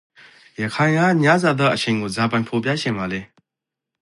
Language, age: Rakhine, 30-39